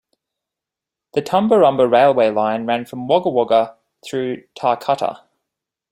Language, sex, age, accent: English, male, 19-29, Australian English